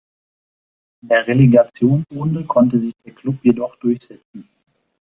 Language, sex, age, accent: German, male, 30-39, Deutschland Deutsch